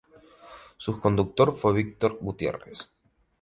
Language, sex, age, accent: Spanish, male, 19-29, España: Islas Canarias